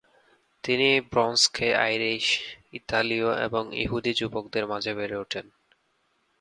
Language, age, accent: Bengali, 19-29, প্রমিত